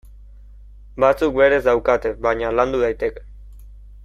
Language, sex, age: Basque, male, 19-29